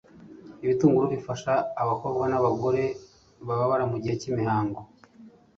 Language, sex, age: Kinyarwanda, male, 40-49